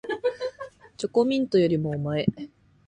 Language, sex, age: Japanese, female, 19-29